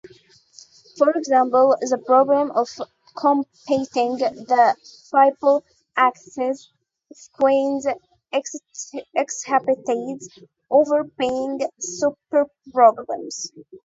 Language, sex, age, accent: English, female, under 19, United States English